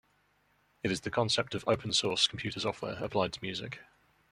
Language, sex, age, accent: English, male, 19-29, England English